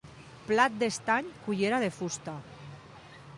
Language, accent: Catalan, valencià